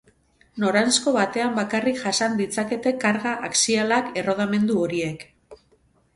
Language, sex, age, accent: Basque, female, 40-49, Mendebalekoa (Araba, Bizkaia, Gipuzkoako mendebaleko herri batzuk)